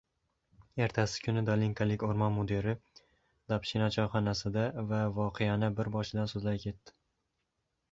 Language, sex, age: Uzbek, male, 19-29